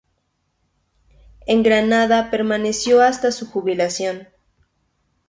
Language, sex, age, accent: Spanish, female, 19-29, México